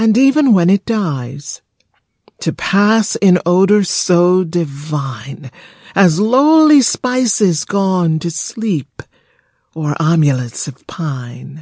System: none